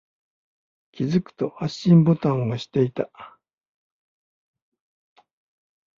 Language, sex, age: Japanese, male, 60-69